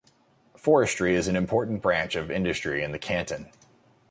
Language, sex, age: English, male, 19-29